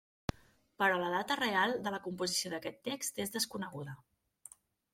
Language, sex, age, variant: Catalan, female, 30-39, Central